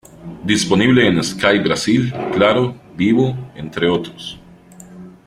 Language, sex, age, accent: Spanish, male, 30-39, América central